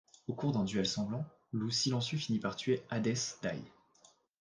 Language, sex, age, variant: French, male, 19-29, Français de métropole